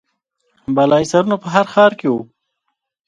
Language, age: Pashto, 30-39